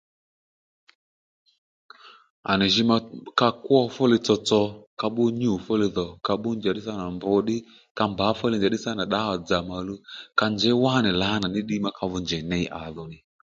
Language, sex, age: Lendu, male, 30-39